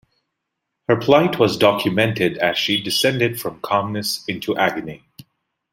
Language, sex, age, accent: English, male, 30-39, India and South Asia (India, Pakistan, Sri Lanka)